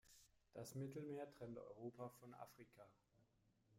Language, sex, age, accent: German, male, 30-39, Deutschland Deutsch